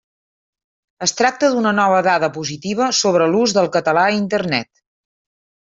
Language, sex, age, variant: Catalan, female, 50-59, Central